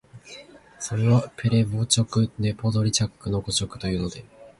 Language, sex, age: Japanese, male, 19-29